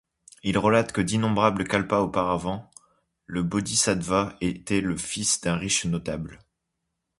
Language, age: French, 19-29